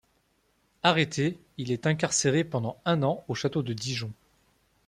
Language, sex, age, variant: French, male, 30-39, Français de métropole